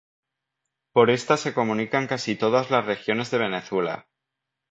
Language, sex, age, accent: Spanish, male, 19-29, España: Centro-Sur peninsular (Madrid, Toledo, Castilla-La Mancha)